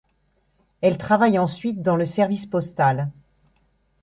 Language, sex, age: French, female, 50-59